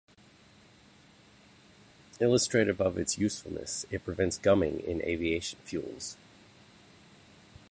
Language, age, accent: English, 30-39, United States English